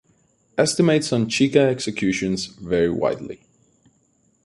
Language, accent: English, United States English